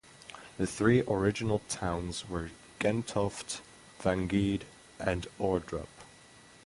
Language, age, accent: English, 19-29, United States English; England English